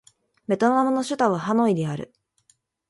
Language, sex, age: Japanese, female, 19-29